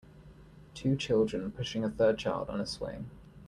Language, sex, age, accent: English, male, 19-29, England English